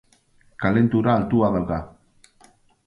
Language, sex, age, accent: Basque, male, 40-49, Erdialdekoa edo Nafarra (Gipuzkoa, Nafarroa)